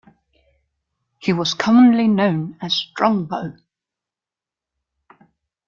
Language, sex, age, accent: English, female, 19-29, England English